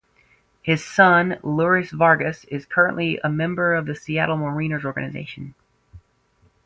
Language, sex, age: English, female, 19-29